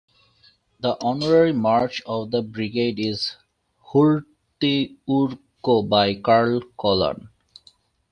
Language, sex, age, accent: English, male, 19-29, England English